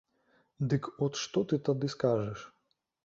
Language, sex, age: Belarusian, male, 30-39